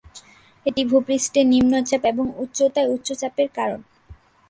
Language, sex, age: Bengali, female, under 19